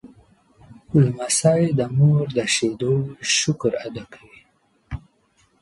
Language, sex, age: Pashto, male, 19-29